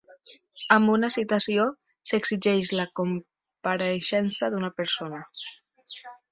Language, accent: Catalan, valencià